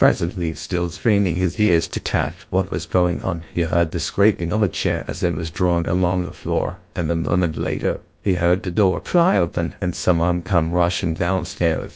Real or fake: fake